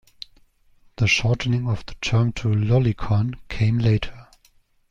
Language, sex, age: English, male, 30-39